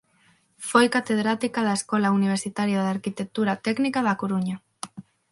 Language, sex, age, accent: Galician, female, under 19, Central (gheada); Neofalante